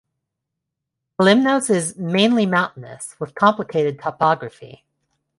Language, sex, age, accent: English, female, 30-39, United States English